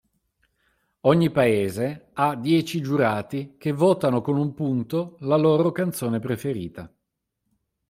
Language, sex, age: Italian, male, 50-59